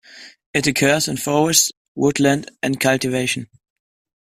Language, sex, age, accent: English, male, under 19, United States English